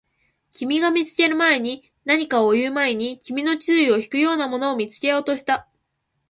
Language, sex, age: Japanese, female, 19-29